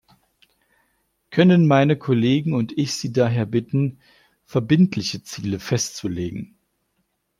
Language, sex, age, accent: German, male, 40-49, Deutschland Deutsch